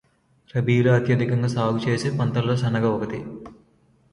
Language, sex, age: Telugu, male, under 19